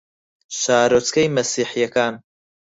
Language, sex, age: Central Kurdish, male, 19-29